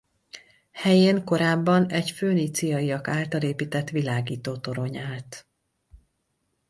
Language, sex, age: Hungarian, female, 40-49